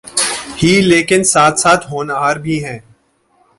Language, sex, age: Urdu, male, 40-49